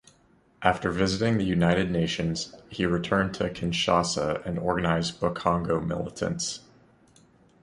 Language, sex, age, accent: English, male, 19-29, United States English